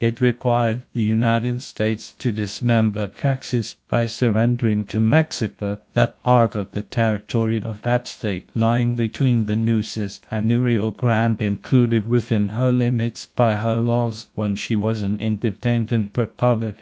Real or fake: fake